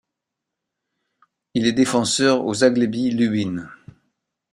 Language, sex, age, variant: French, male, 60-69, Français de métropole